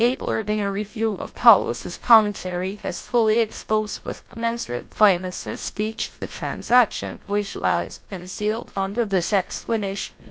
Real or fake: fake